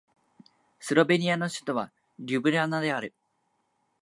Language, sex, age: Japanese, male, 19-29